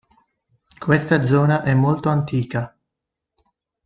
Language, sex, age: Italian, male, 19-29